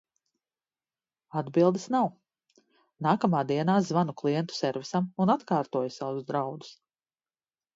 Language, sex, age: Latvian, female, 40-49